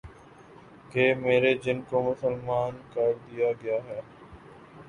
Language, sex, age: Urdu, male, 19-29